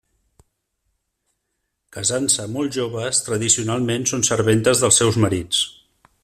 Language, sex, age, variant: Catalan, male, 50-59, Central